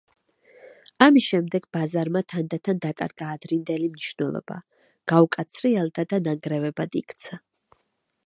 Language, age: Georgian, 30-39